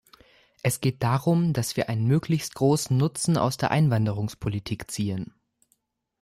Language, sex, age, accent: German, male, under 19, Deutschland Deutsch